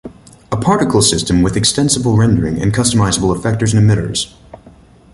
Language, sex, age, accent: English, male, 19-29, United States English